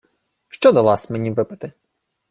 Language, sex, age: Ukrainian, male, 19-29